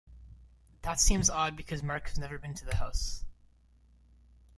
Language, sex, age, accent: English, male, under 19, United States English